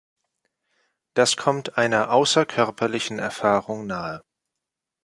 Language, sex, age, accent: German, male, 19-29, Deutschland Deutsch